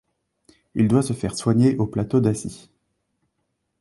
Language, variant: French, Français de métropole